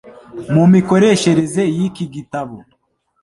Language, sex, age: Kinyarwanda, male, 19-29